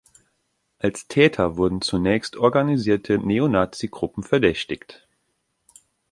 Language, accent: German, Deutschland Deutsch